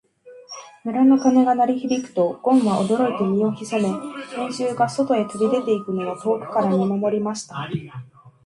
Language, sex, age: Japanese, female, 30-39